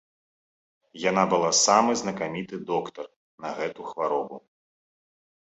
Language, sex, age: Belarusian, male, 30-39